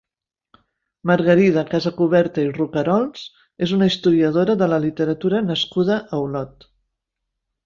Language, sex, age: Catalan, female, 50-59